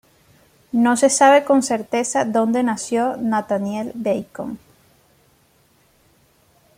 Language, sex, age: Spanish, female, 19-29